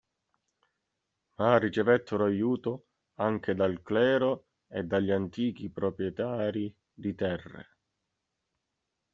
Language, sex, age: Italian, male, 30-39